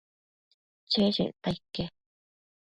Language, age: Matsés, 19-29